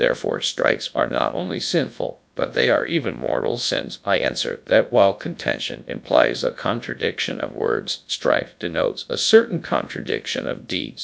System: TTS, GradTTS